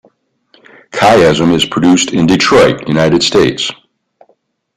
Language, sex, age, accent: English, male, 60-69, United States English